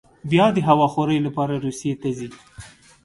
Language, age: Pashto, 30-39